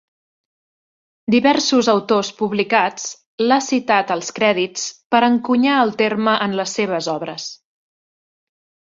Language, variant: Catalan, Central